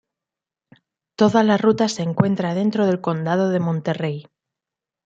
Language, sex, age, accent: Spanish, female, 30-39, España: Centro-Sur peninsular (Madrid, Toledo, Castilla-La Mancha)